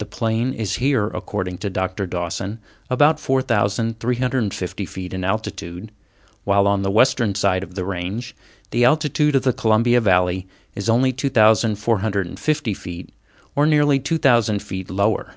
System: none